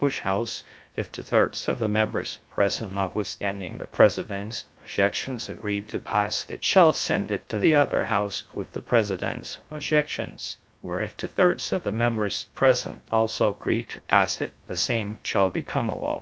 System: TTS, GlowTTS